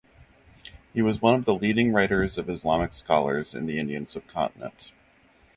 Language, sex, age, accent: English, female, 30-39, United States English